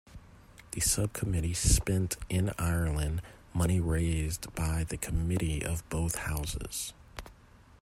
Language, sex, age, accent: English, male, 19-29, United States English